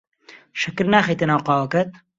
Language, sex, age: Central Kurdish, male, 19-29